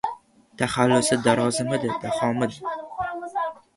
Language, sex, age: Uzbek, male, 19-29